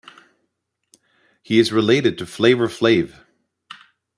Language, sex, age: English, male, 30-39